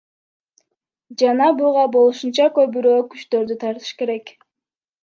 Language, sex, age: Kyrgyz, female, under 19